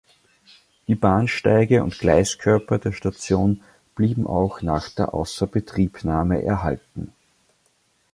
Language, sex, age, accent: German, male, 50-59, Österreichisches Deutsch